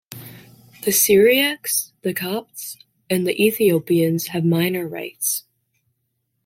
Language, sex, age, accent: English, female, 19-29, United States English